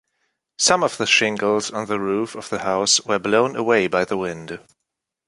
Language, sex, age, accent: English, male, 19-29, United States English